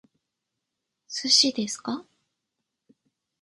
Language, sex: Japanese, female